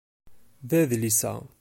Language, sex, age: Kabyle, male, 30-39